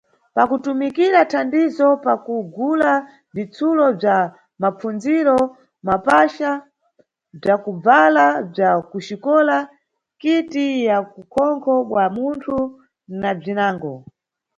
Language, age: Nyungwe, 30-39